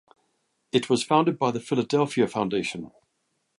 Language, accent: English, England English